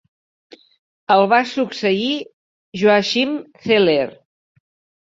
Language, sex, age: Catalan, female, 60-69